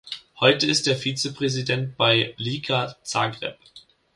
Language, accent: German, Deutschland Deutsch